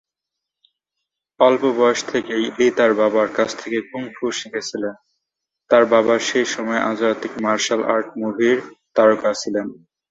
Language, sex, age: Bengali, male, 19-29